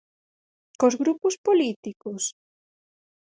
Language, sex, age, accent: Galician, female, 19-29, Central (gheada)